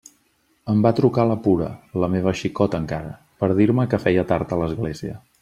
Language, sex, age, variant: Catalan, male, 30-39, Central